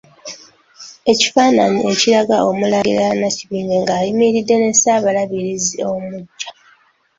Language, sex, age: Ganda, female, 19-29